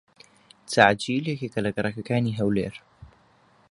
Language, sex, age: Central Kurdish, male, under 19